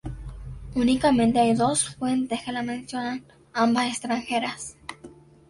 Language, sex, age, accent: Spanish, female, under 19, América central